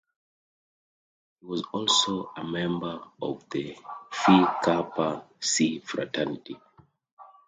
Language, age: English, 30-39